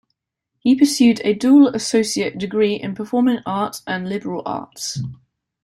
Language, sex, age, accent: English, male, under 19, England English